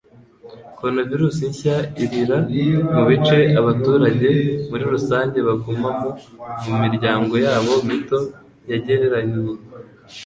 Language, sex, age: Kinyarwanda, male, 19-29